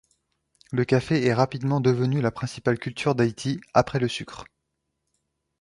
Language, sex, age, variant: French, male, 19-29, Français de métropole